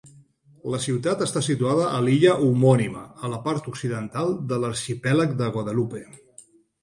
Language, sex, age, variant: Catalan, male, 50-59, Central